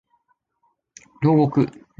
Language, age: Japanese, 19-29